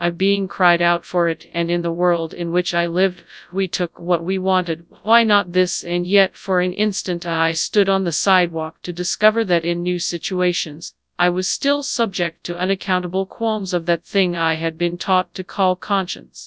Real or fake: fake